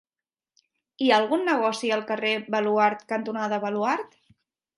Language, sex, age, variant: Catalan, female, 19-29, Central